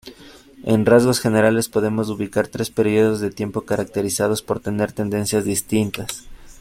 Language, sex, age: Spanish, male, 30-39